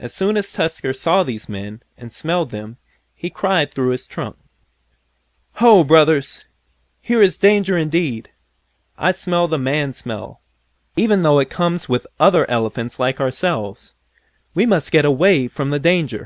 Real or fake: real